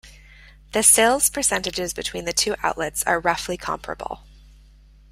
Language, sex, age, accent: English, female, 30-39, United States English